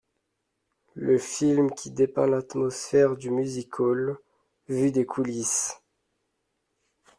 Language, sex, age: French, male, 19-29